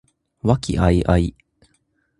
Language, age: Japanese, 19-29